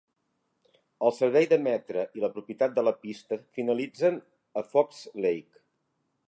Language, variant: Catalan, Central